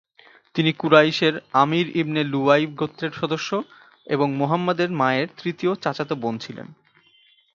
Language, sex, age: Bengali, male, 19-29